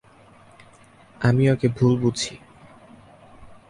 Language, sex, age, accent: Bengali, male, under 19, Native